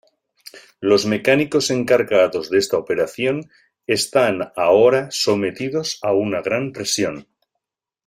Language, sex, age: Spanish, male, 50-59